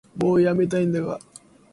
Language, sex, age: Japanese, male, 19-29